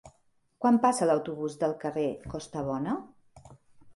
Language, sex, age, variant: Catalan, female, 40-49, Central